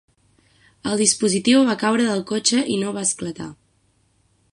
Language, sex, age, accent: Catalan, female, 19-29, central; septentrional